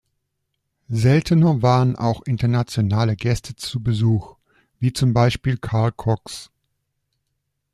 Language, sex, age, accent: German, male, 40-49, Deutschland Deutsch